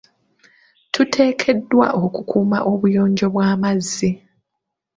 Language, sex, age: Ganda, female, 30-39